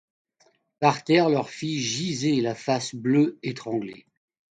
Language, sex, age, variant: French, male, 60-69, Français de métropole